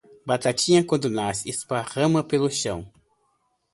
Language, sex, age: Portuguese, male, 50-59